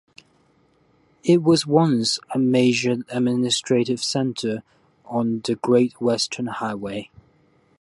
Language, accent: English, Hong Kong English